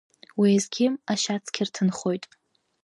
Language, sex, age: Abkhazian, female, under 19